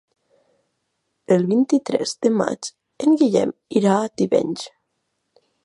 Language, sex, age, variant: Catalan, female, 19-29, Nord-Occidental